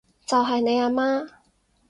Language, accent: Cantonese, 广州音